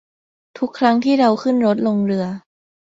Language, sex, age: Thai, female, under 19